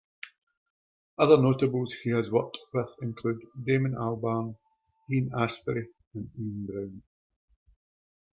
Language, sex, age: English, male, 40-49